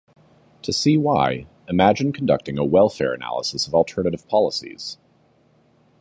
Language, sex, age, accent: English, male, 30-39, United States English